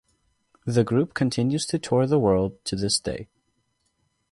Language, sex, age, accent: English, male, 19-29, United States English